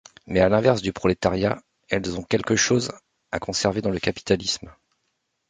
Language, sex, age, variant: French, male, 40-49, Français de métropole